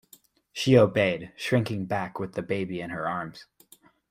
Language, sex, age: English, male, 19-29